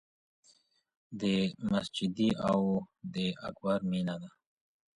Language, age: Pashto, 19-29